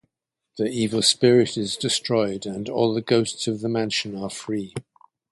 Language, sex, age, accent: English, male, 70-79, England English